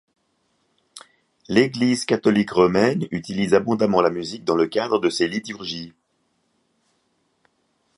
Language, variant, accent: French, Français d'Europe, Français de Suisse